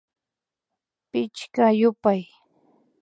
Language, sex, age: Imbabura Highland Quichua, female, 30-39